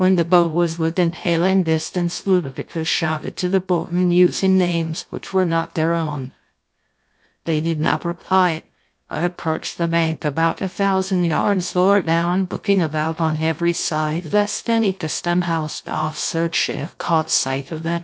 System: TTS, GlowTTS